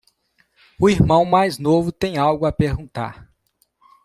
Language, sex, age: Portuguese, male, 40-49